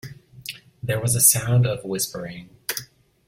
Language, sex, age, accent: English, male, 19-29, United States English